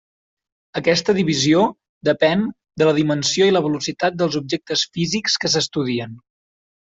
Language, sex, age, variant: Catalan, male, 19-29, Central